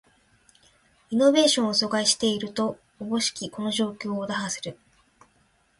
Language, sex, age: Japanese, female, 19-29